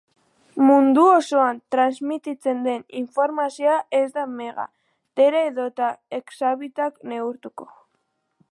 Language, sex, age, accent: Basque, female, under 19, Mendebalekoa (Araba, Bizkaia, Gipuzkoako mendebaleko herri batzuk)